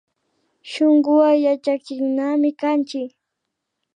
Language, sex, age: Imbabura Highland Quichua, female, under 19